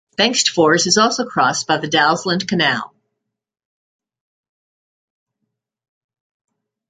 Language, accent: English, United States English